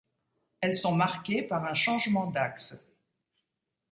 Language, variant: French, Français de métropole